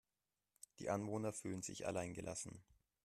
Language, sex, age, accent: German, male, 19-29, Deutschland Deutsch